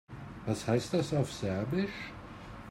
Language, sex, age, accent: German, male, 50-59, Deutschland Deutsch